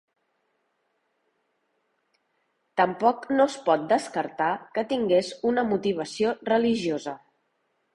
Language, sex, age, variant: Catalan, female, 40-49, Septentrional